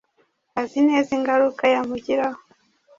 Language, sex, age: Kinyarwanda, female, 30-39